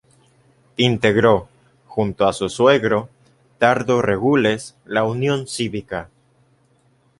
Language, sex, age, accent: Spanish, male, 19-29, México